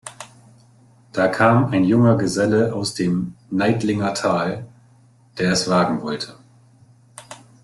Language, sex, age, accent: German, male, 40-49, Deutschland Deutsch